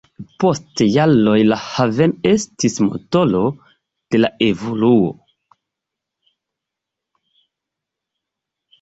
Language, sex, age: Esperanto, male, 19-29